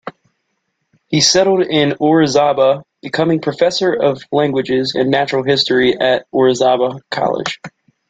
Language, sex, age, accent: English, male, 19-29, United States English